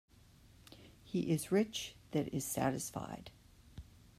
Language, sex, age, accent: English, female, 50-59, United States English